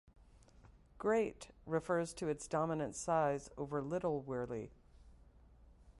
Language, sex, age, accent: English, female, 60-69, United States English